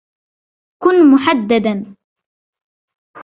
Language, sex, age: Arabic, female, 19-29